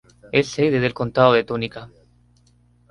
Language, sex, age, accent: Spanish, male, 19-29, Andino-Pacífico: Colombia, Perú, Ecuador, oeste de Bolivia y Venezuela andina